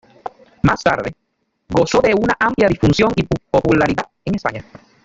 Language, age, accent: Spanish, 50-59, Caribe: Cuba, Venezuela, Puerto Rico, República Dominicana, Panamá, Colombia caribeña, México caribeño, Costa del golfo de México